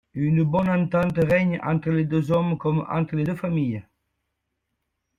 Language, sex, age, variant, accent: French, male, 70-79, Français d'Amérique du Nord, Français du Canada